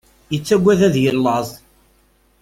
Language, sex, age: Kabyle, male, 30-39